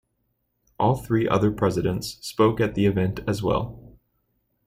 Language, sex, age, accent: English, male, 19-29, United States English